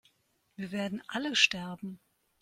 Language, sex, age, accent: German, female, 50-59, Deutschland Deutsch